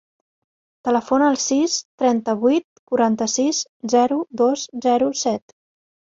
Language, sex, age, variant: Catalan, female, 40-49, Central